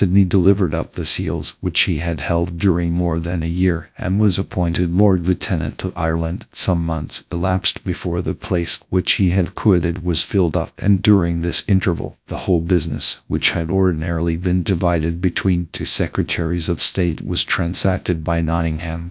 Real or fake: fake